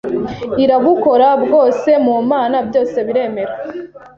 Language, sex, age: Kinyarwanda, female, 19-29